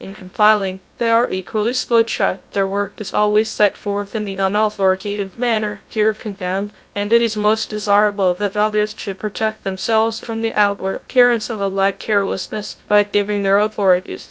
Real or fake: fake